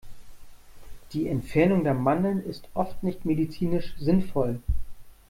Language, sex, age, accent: German, male, 30-39, Deutschland Deutsch